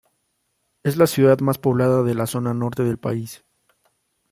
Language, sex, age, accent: Spanish, male, 19-29, México